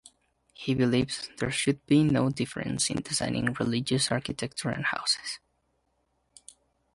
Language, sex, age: English, male, under 19